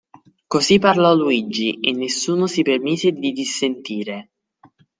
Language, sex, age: Italian, male, under 19